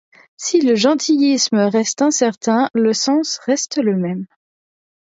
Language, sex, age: French, female, 19-29